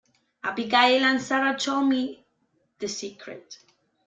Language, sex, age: English, female, 19-29